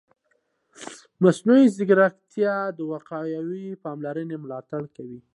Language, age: Pashto, 19-29